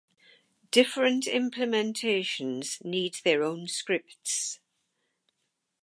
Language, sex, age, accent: English, female, 80-89, England English